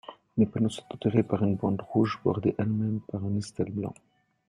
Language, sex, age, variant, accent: French, male, 30-39, Français d'Europe, Français de Suisse